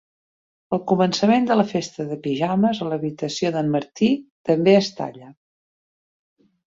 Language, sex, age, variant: Catalan, female, 40-49, Central